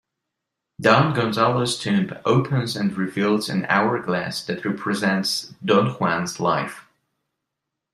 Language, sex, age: English, male, 30-39